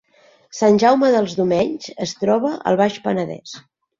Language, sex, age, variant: Catalan, female, 50-59, Nord-Occidental